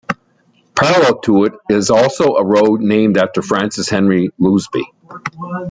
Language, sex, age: English, male, 60-69